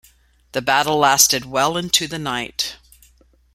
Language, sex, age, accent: English, female, 50-59, United States English